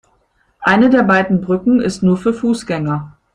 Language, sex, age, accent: German, female, 50-59, Deutschland Deutsch